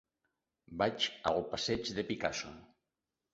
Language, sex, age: Catalan, male, 50-59